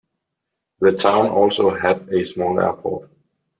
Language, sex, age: English, male, 19-29